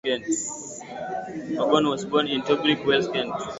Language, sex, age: English, male, 19-29